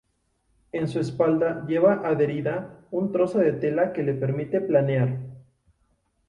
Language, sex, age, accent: Spanish, male, 19-29, México